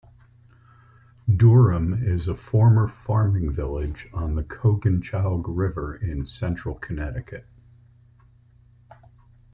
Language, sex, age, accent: English, male, 60-69, United States English